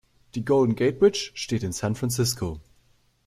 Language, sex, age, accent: German, male, 19-29, Deutschland Deutsch